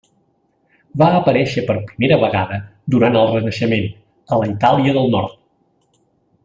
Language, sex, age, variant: Catalan, male, 50-59, Central